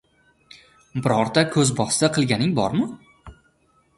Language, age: Uzbek, 19-29